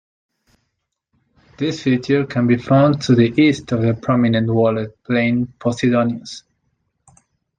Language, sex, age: English, male, 19-29